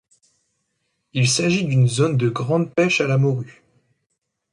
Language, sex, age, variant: French, male, 19-29, Français de métropole